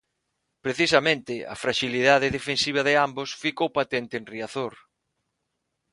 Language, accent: Galician, Normativo (estándar); Neofalante